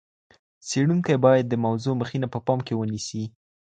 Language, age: Pashto, under 19